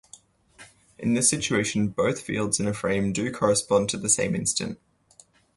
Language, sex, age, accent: English, male, 19-29, Australian English